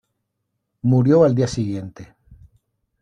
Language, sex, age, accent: Spanish, male, 50-59, España: Sur peninsular (Andalucia, Extremadura, Murcia)